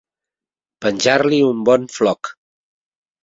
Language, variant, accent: Catalan, Central, Català central